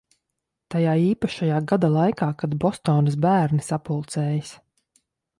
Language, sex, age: Latvian, female, 30-39